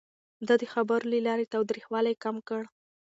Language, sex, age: Pashto, female, 19-29